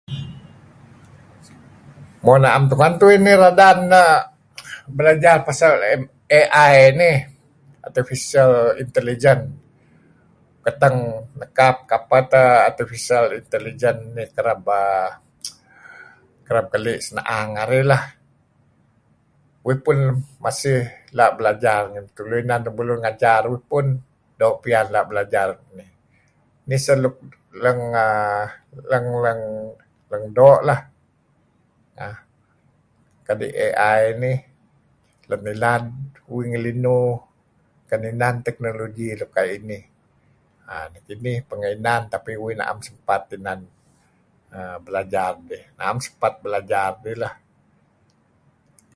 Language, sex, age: Kelabit, male, 60-69